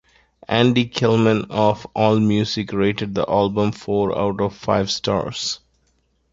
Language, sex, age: English, male, 40-49